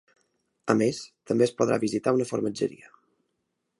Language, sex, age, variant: Catalan, male, 19-29, Balear